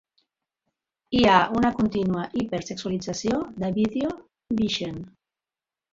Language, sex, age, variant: Catalan, female, 60-69, Central